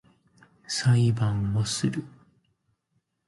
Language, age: Japanese, 19-29